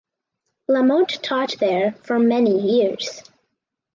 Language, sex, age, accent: English, female, under 19, United States English